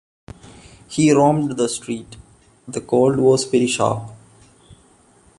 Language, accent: English, India and South Asia (India, Pakistan, Sri Lanka)